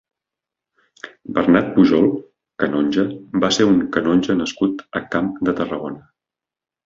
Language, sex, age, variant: Catalan, male, 30-39, Nord-Occidental